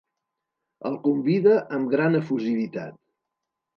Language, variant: Catalan, Septentrional